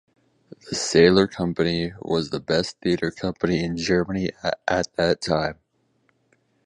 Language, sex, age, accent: English, male, 19-29, United States English